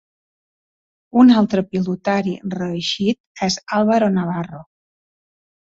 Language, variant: Catalan, Balear